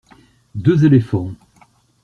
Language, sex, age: French, male, 60-69